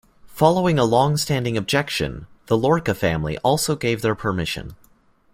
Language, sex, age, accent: English, male, 19-29, United States English